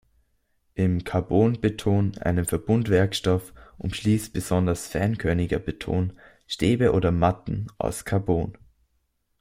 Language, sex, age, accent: German, male, under 19, Österreichisches Deutsch